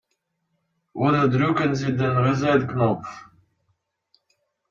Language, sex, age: German, male, 30-39